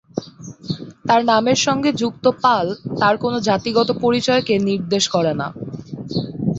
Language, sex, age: Bengali, female, 19-29